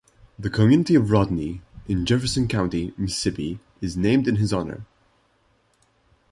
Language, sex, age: English, male, 19-29